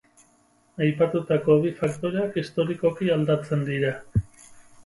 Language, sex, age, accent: Basque, male, 30-39, Mendebalekoa (Araba, Bizkaia, Gipuzkoako mendebaleko herri batzuk)